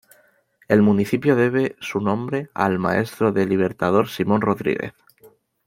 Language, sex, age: Spanish, male, 19-29